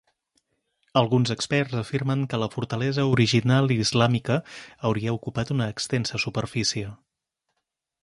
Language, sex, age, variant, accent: Catalan, male, 40-49, Central, central